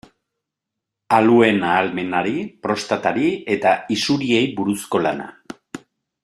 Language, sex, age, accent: Basque, male, 40-49, Erdialdekoa edo Nafarra (Gipuzkoa, Nafarroa)